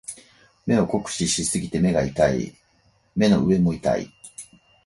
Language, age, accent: Japanese, 50-59, 標準語